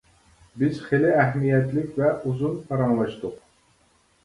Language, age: Uyghur, 40-49